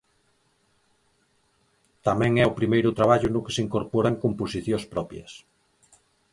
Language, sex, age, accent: Galician, male, 50-59, Oriental (común en zona oriental)